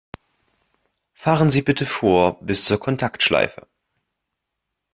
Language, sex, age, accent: German, male, under 19, Deutschland Deutsch